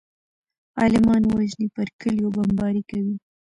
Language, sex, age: Pashto, female, 19-29